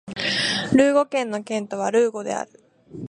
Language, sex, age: Japanese, female, under 19